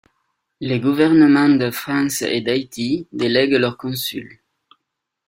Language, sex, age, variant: French, male, 30-39, Français de métropole